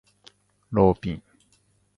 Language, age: Japanese, 50-59